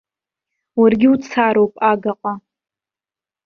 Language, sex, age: Abkhazian, female, 19-29